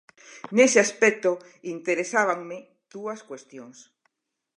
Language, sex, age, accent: Galician, female, 60-69, Normativo (estándar)